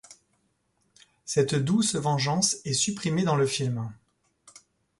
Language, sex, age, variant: French, male, 40-49, Français de métropole